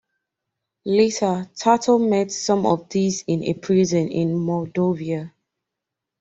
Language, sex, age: English, female, 19-29